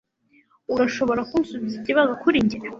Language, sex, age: Kinyarwanda, female, 19-29